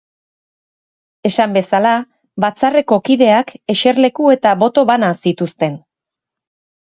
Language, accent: Basque, Erdialdekoa edo Nafarra (Gipuzkoa, Nafarroa)